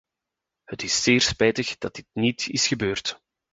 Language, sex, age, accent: Dutch, male, 30-39, Belgisch Nederlands